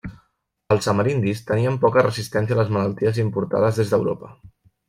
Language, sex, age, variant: Catalan, male, 30-39, Central